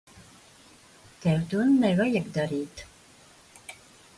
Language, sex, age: Latvian, female, 50-59